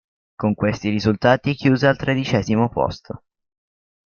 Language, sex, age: Italian, male, under 19